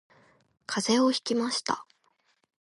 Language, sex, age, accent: Japanese, female, 19-29, 標準語